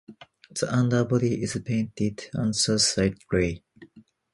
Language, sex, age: English, male, 19-29